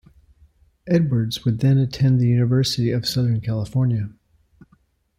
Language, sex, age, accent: English, male, 40-49, United States English